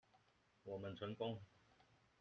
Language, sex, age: Chinese, male, 40-49